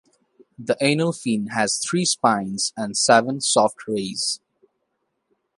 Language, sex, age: English, male, 19-29